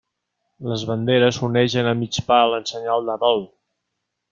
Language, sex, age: Catalan, male, 40-49